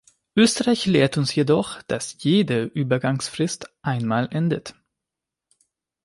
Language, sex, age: German, male, 19-29